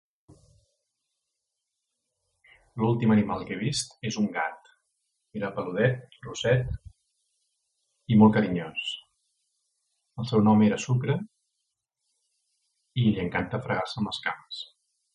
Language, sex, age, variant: Catalan, male, 40-49, Central